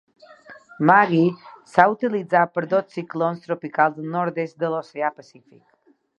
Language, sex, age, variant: Catalan, female, 40-49, Balear